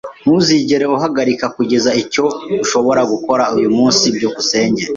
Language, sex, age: Kinyarwanda, male, 19-29